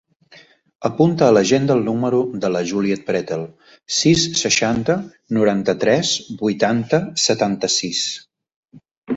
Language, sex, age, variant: Catalan, male, 40-49, Central